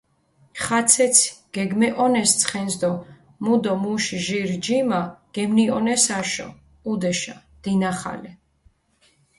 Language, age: Mingrelian, 40-49